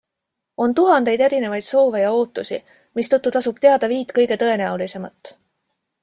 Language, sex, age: Estonian, female, 40-49